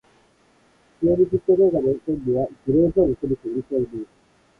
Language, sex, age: Japanese, male, 19-29